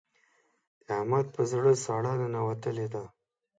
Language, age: Pashto, 30-39